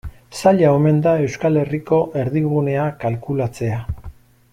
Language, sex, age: Basque, male, 60-69